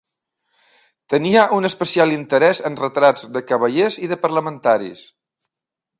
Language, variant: Catalan, Central